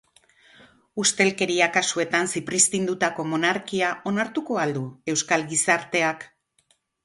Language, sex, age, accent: Basque, female, 60-69, Mendebalekoa (Araba, Bizkaia, Gipuzkoako mendebaleko herri batzuk)